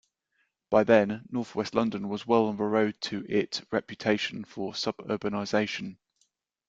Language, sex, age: English, male, 40-49